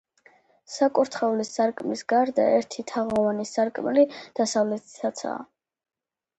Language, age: Georgian, under 19